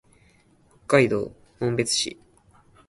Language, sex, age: Japanese, male, 19-29